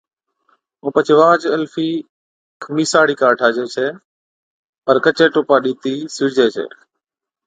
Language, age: Od, 50-59